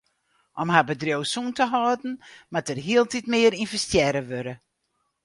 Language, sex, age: Western Frisian, female, 60-69